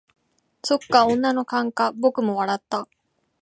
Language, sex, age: Japanese, female, 19-29